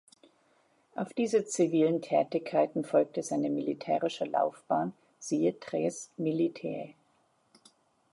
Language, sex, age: German, female, 30-39